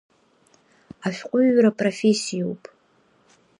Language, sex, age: Abkhazian, female, 19-29